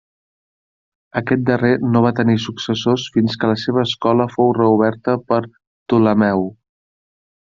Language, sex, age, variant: Catalan, male, 19-29, Central